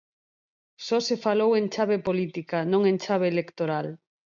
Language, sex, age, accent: Galician, female, 40-49, Normativo (estándar)